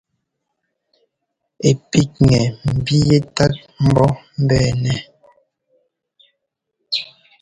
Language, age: Ngomba, 19-29